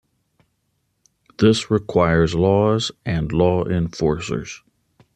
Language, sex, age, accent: English, male, 40-49, United States English